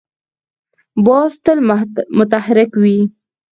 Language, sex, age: Pashto, female, 19-29